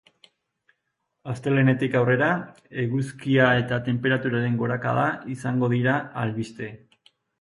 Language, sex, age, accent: Basque, male, 50-59, Erdialdekoa edo Nafarra (Gipuzkoa, Nafarroa)